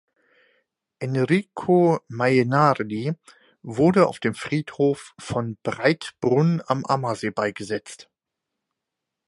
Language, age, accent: German, 19-29, Deutschland Deutsch